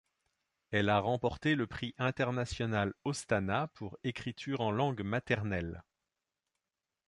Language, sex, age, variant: French, male, 40-49, Français de métropole